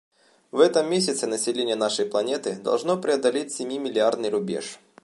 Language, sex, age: Russian, male, 19-29